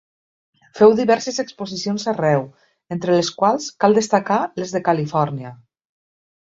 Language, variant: Catalan, Nord-Occidental